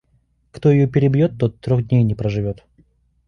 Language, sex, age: Russian, male, 30-39